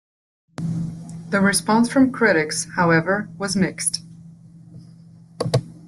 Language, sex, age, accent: English, female, 19-29, United States English